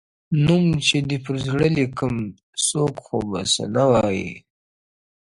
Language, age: Pashto, 19-29